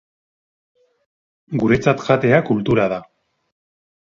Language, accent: Basque, Erdialdekoa edo Nafarra (Gipuzkoa, Nafarroa)